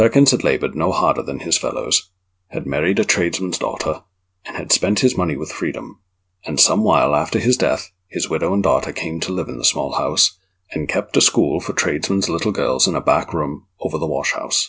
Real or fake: real